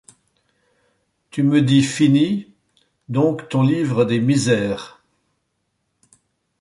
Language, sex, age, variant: French, male, 60-69, Français de métropole